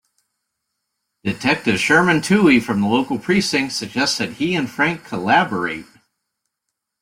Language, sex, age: English, male, 50-59